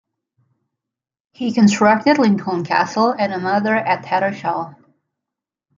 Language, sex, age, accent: English, female, 19-29, United States English